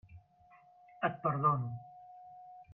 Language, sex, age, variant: Catalan, male, 50-59, Central